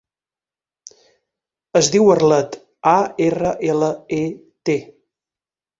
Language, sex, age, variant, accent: Catalan, male, 30-39, Balear, mallorquí